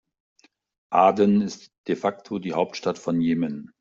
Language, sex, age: German, male, 50-59